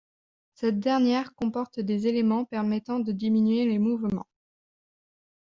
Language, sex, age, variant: French, female, 19-29, Français de métropole